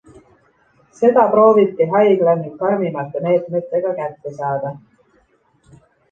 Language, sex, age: Estonian, female, 19-29